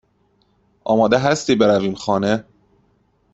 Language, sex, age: Persian, male, 19-29